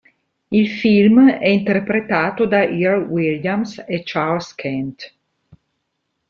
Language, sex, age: Italian, female, 40-49